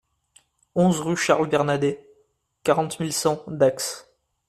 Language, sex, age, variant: French, male, 19-29, Français d'Europe